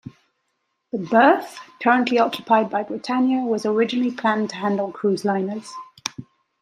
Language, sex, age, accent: English, female, 30-39, England English